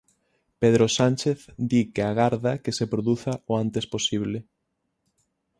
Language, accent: Galician, Oriental (común en zona oriental); Normativo (estándar)